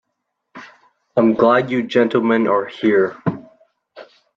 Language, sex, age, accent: English, male, under 19, United States English